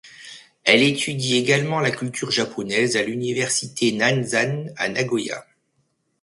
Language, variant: French, Français de métropole